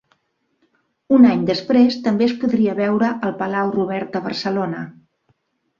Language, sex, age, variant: Catalan, female, 50-59, Central